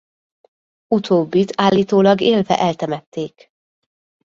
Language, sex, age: Hungarian, female, 30-39